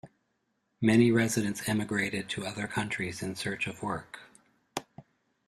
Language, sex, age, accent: English, male, 50-59, Canadian English